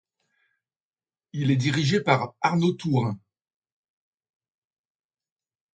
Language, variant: French, Français de métropole